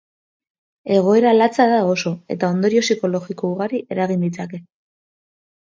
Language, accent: Basque, Mendebalekoa (Araba, Bizkaia, Gipuzkoako mendebaleko herri batzuk)